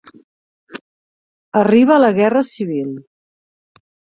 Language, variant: Catalan, Central